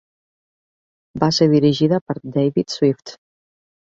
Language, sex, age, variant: Catalan, female, 40-49, Central